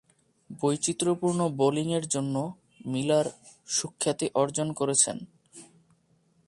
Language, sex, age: Bengali, male, 19-29